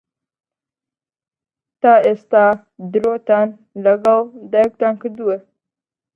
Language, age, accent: Central Kurdish, 19-29, سۆرانی